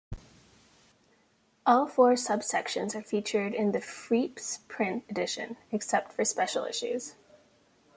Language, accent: English, Canadian English